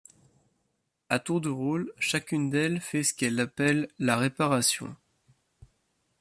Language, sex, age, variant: French, male, 19-29, Français de métropole